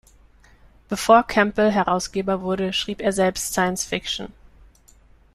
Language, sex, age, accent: German, female, 19-29, Deutschland Deutsch